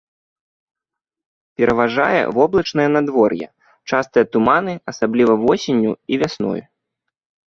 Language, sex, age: Belarusian, male, 30-39